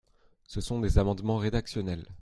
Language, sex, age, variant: French, male, 30-39, Français de métropole